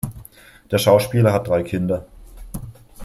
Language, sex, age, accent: German, male, 19-29, Deutschland Deutsch